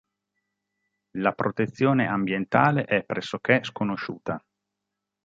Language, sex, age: Italian, male, 50-59